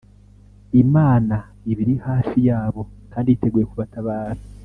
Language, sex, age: Kinyarwanda, male, 30-39